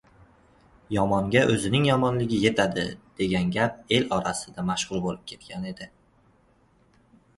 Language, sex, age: Uzbek, male, 19-29